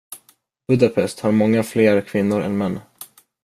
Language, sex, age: Swedish, male, under 19